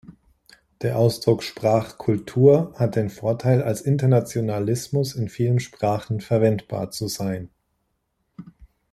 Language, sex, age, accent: German, male, 30-39, Deutschland Deutsch